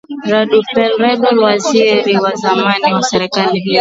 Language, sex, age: Swahili, female, 19-29